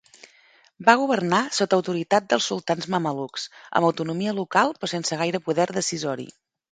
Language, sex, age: Catalan, female, 40-49